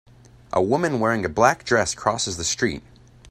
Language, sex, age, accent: English, male, 19-29, United States English